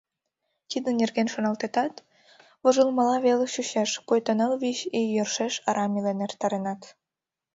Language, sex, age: Mari, female, 19-29